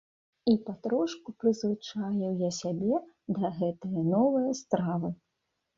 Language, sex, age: Belarusian, female, 30-39